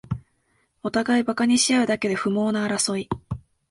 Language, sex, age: Japanese, female, under 19